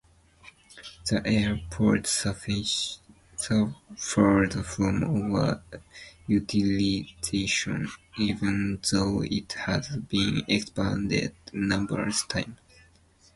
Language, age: English, 19-29